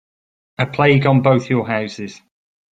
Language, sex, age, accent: English, male, 40-49, England English